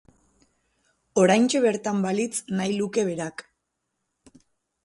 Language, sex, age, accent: Basque, female, 19-29, Mendebalekoa (Araba, Bizkaia, Gipuzkoako mendebaleko herri batzuk)